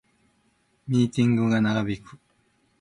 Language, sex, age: Japanese, male, 60-69